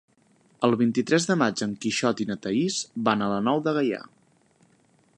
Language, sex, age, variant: Catalan, male, 19-29, Central